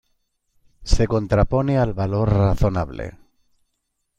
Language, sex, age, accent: Spanish, male, 50-59, España: Centro-Sur peninsular (Madrid, Toledo, Castilla-La Mancha)